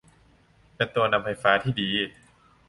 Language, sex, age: Thai, male, under 19